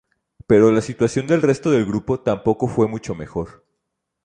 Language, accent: Spanish, México